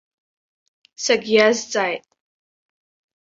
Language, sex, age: Abkhazian, male, under 19